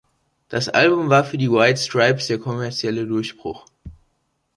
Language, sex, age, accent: German, male, under 19, Deutschland Deutsch